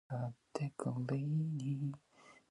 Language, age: Adamawa Fulfulde, 19-29